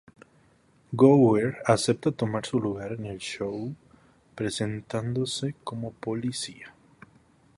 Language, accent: Spanish, México